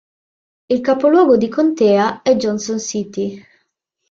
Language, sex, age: Italian, female, 19-29